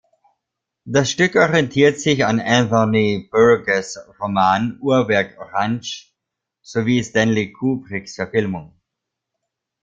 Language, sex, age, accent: German, male, 30-39, Österreichisches Deutsch